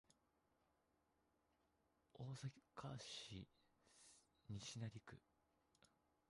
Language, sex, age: Japanese, male, 19-29